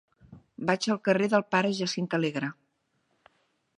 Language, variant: Catalan, Central